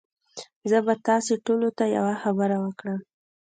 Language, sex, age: Pashto, female, 19-29